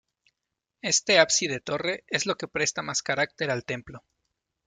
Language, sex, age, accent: Spanish, male, 30-39, México